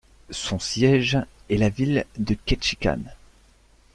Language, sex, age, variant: French, male, 19-29, Français de métropole